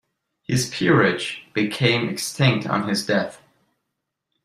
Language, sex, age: English, male, 30-39